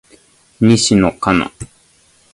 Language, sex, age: Japanese, male, 19-29